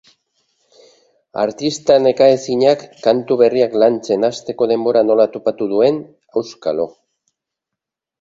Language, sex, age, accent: Basque, male, 50-59, Erdialdekoa edo Nafarra (Gipuzkoa, Nafarroa)